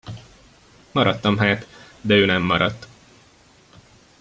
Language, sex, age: Hungarian, male, 19-29